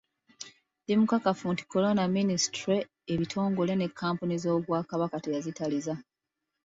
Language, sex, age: Ganda, female, 30-39